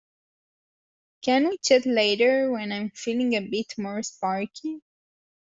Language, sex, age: English, female, 19-29